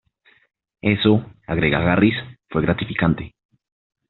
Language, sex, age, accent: Spanish, male, 19-29, Andino-Pacífico: Colombia, Perú, Ecuador, oeste de Bolivia y Venezuela andina